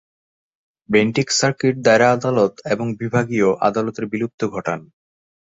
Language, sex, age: Bengali, male, 19-29